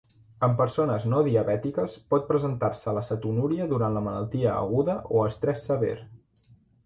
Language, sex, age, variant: Catalan, male, 19-29, Central